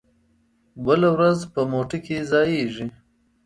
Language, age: Pashto, 30-39